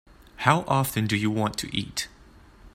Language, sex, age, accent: English, male, 19-29, Canadian English